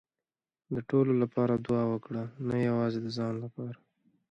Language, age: Pashto, 19-29